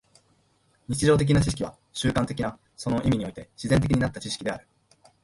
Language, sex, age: Japanese, male, 19-29